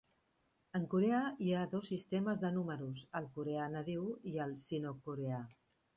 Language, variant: Catalan, Central